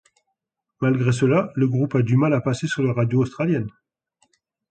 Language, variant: French, Français de métropole